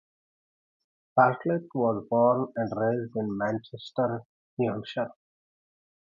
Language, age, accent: English, 40-49, India and South Asia (India, Pakistan, Sri Lanka)